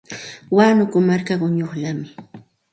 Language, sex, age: Santa Ana de Tusi Pasco Quechua, female, 40-49